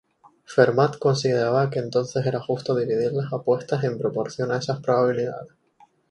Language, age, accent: Spanish, 19-29, España: Islas Canarias